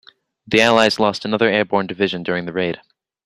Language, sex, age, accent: English, male, under 19, United States English